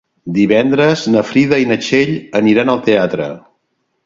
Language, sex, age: Catalan, male, 60-69